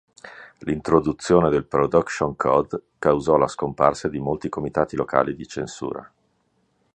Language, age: Italian, 50-59